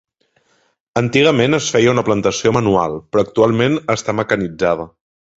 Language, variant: Catalan, Central